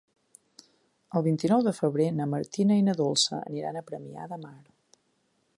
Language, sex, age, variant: Catalan, female, 40-49, Central